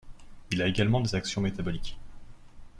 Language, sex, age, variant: French, male, 19-29, Français de métropole